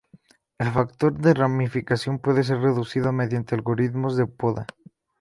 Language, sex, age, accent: Spanish, male, 19-29, México